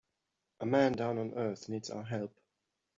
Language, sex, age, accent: English, male, 40-49, England English